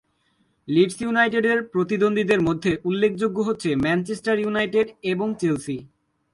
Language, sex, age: Bengali, male, under 19